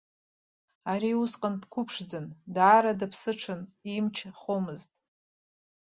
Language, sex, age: Abkhazian, female, 40-49